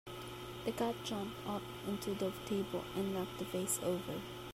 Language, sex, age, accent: English, female, 19-29, Filipino